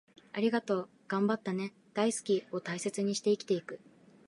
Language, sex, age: Japanese, female, 19-29